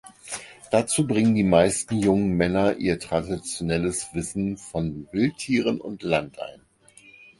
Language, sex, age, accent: German, male, 50-59, Deutschland Deutsch